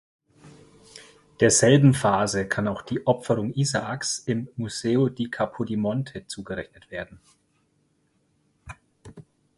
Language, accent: German, Deutschland Deutsch